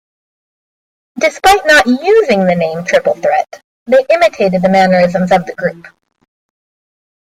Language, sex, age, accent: English, female, 30-39, United States English